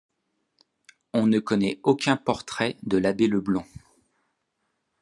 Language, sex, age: French, male, 30-39